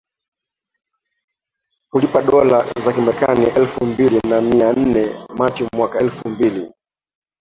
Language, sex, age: Swahili, male, 30-39